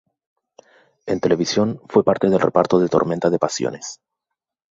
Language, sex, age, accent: Spanish, male, 19-29, Chileno: Chile, Cuyo